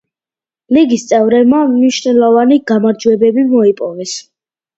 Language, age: Georgian, under 19